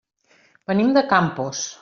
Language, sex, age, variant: Catalan, female, 40-49, Central